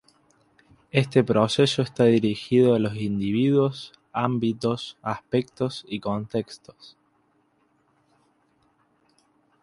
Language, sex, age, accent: Spanish, male, under 19, Rioplatense: Argentina, Uruguay, este de Bolivia, Paraguay